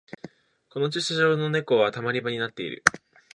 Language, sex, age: Japanese, male, 19-29